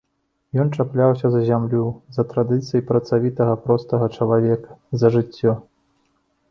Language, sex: Belarusian, male